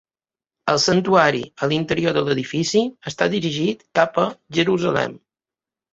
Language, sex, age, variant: Catalan, male, 50-59, Balear